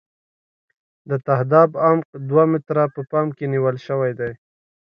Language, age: Pashto, 19-29